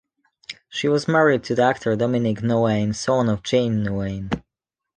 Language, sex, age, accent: English, male, 19-29, Welsh English